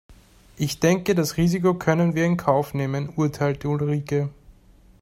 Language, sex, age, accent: German, male, 19-29, Österreichisches Deutsch